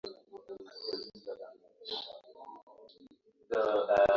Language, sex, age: Swahili, male, 19-29